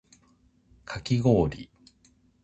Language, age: Japanese, 40-49